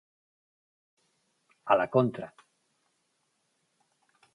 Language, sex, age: Catalan, male, 50-59